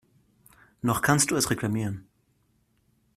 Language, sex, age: German, male, 19-29